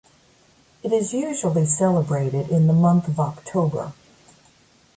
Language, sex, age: English, female, 60-69